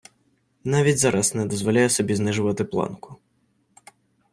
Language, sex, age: Ukrainian, male, under 19